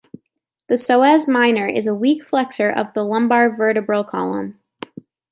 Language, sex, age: English, female, 19-29